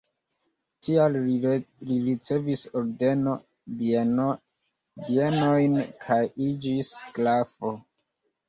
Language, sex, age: Esperanto, male, 19-29